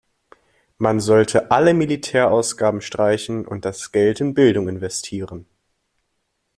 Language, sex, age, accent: German, male, under 19, Deutschland Deutsch